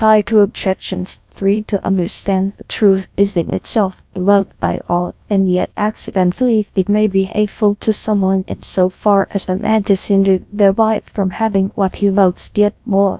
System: TTS, GlowTTS